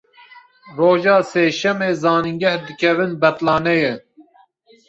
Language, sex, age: Kurdish, male, 30-39